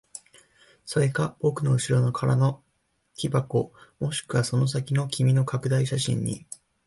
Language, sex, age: Japanese, male, 19-29